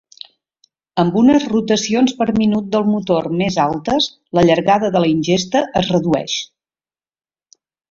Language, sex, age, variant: Catalan, female, 60-69, Central